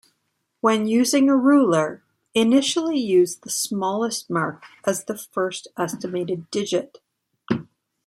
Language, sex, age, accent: English, female, 30-39, Canadian English